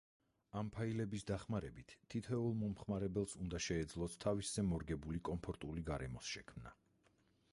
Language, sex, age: Georgian, male, 40-49